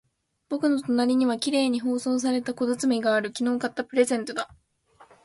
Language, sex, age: Japanese, female, under 19